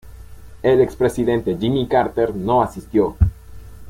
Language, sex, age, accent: Spanish, male, under 19, Caribe: Cuba, Venezuela, Puerto Rico, República Dominicana, Panamá, Colombia caribeña, México caribeño, Costa del golfo de México